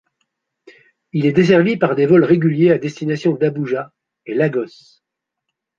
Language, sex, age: French, male, 60-69